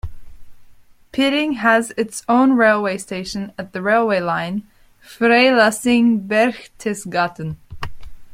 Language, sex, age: English, male, 19-29